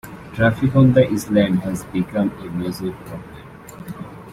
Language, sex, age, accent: English, male, 19-29, United States English